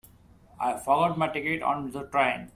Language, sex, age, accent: English, male, 40-49, India and South Asia (India, Pakistan, Sri Lanka)